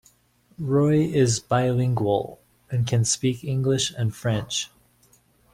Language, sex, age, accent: English, male, 30-39, United States English